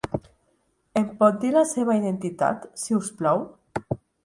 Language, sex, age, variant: Catalan, female, 19-29, Nord-Occidental